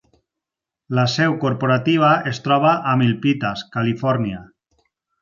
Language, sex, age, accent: Catalan, male, 30-39, valencià